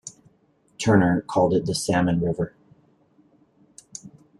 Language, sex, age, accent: English, male, 40-49, United States English